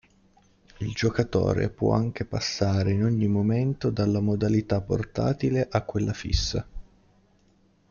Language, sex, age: Italian, male, 19-29